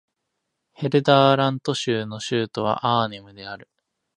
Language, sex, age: Japanese, male, 19-29